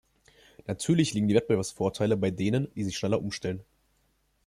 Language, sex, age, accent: German, male, 19-29, Deutschland Deutsch